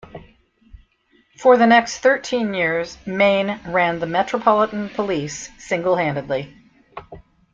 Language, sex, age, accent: English, female, 60-69, United States English